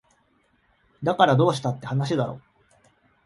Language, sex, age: Japanese, male, 30-39